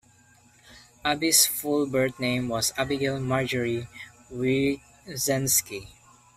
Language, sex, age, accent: English, male, under 19, Filipino